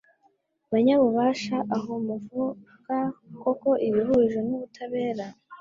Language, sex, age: Kinyarwanda, female, 19-29